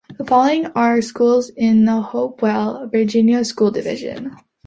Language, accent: English, United States English